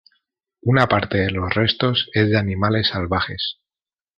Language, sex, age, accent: Spanish, male, 30-39, España: Centro-Sur peninsular (Madrid, Toledo, Castilla-La Mancha)